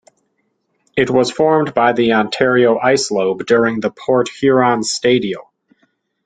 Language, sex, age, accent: English, male, 30-39, United States English